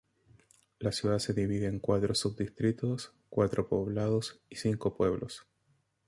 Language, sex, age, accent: Spanish, male, 30-39, Chileno: Chile, Cuyo